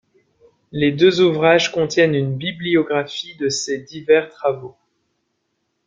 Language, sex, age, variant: French, male, 19-29, Français de métropole